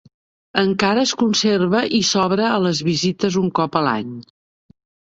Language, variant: Catalan, Central